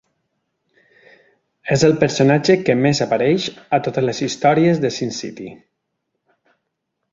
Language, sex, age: Catalan, male, 40-49